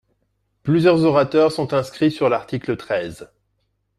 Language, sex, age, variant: French, male, 40-49, Français de métropole